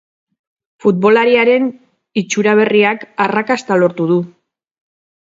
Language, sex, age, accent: Basque, female, 40-49, Mendebalekoa (Araba, Bizkaia, Gipuzkoako mendebaleko herri batzuk)